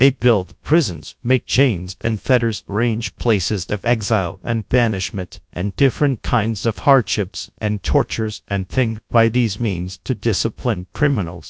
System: TTS, GradTTS